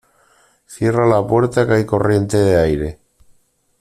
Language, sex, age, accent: Spanish, male, 40-49, España: Norte peninsular (Asturias, Castilla y León, Cantabria, País Vasco, Navarra, Aragón, La Rioja, Guadalajara, Cuenca)